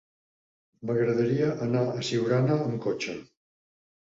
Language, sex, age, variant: Catalan, male, 60-69, Central